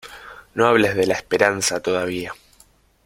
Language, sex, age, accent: Spanish, male, 19-29, Rioplatense: Argentina, Uruguay, este de Bolivia, Paraguay